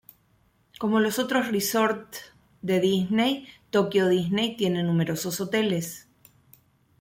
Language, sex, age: Spanish, female, 40-49